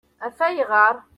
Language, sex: Kabyle, female